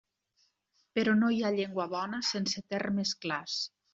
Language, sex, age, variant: Catalan, female, 50-59, Nord-Occidental